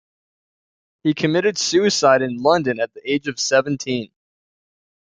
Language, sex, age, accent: English, male, under 19, Canadian English